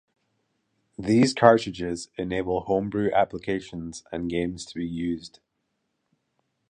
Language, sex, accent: English, male, Scottish English